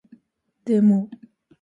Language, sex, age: Japanese, female, under 19